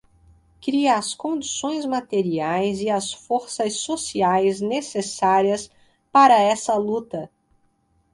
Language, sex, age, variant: Portuguese, female, 40-49, Portuguese (Brasil)